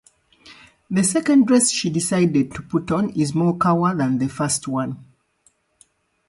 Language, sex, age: English, female, 40-49